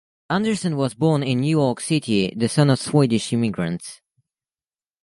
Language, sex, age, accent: English, male, under 19, United States English